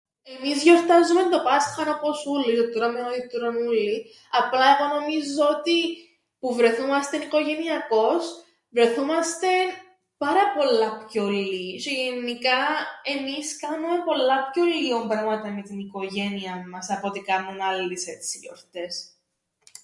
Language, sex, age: Greek, female, 19-29